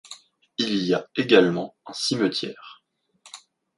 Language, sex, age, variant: French, male, 19-29, Français de métropole